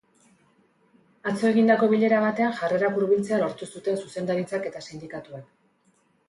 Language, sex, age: Basque, female, 40-49